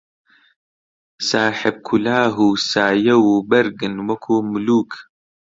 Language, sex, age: Central Kurdish, male, 19-29